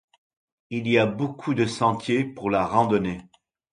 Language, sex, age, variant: French, male, 60-69, Français de métropole